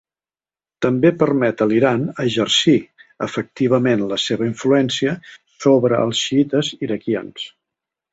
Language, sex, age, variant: Catalan, male, 60-69, Central